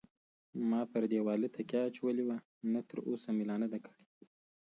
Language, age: Pashto, 30-39